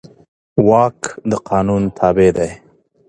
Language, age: Pashto, 30-39